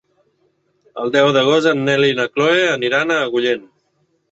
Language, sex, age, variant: Catalan, male, 30-39, Central